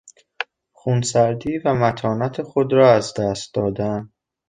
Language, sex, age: Persian, male, under 19